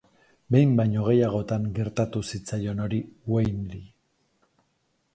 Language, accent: Basque, Erdialdekoa edo Nafarra (Gipuzkoa, Nafarroa)